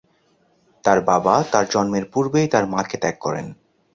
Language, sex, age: Bengali, male, 30-39